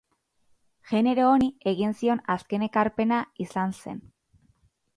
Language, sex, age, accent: Basque, female, 30-39, Mendebalekoa (Araba, Bizkaia, Gipuzkoako mendebaleko herri batzuk)